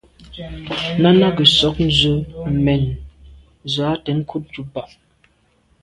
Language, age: Medumba, 30-39